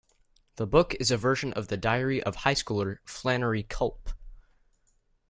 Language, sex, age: English, male, under 19